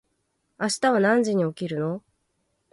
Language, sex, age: Japanese, female, 30-39